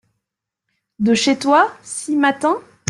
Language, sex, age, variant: French, female, 19-29, Français de métropole